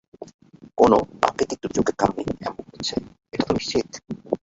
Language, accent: Bengali, শুদ্ধ; চলিত